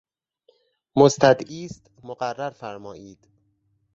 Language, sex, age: Persian, male, 30-39